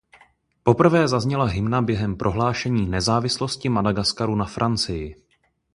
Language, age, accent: Czech, 19-29, pražský